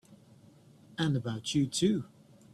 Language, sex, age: English, male, 30-39